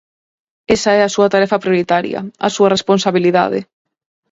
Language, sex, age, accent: Galician, female, 19-29, Atlántico (seseo e gheada)